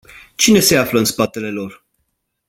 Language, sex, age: Romanian, male, 30-39